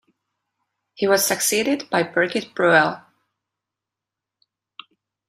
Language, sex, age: English, female, 30-39